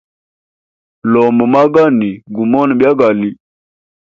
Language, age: Hemba, 30-39